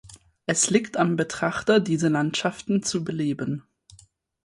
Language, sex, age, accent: German, female, 19-29, Deutschland Deutsch